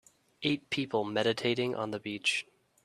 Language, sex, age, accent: English, male, 19-29, United States English